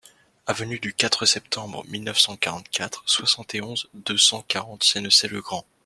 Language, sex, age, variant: French, male, under 19, Français de métropole